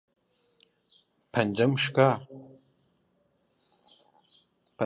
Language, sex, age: Central Kurdish, male, 19-29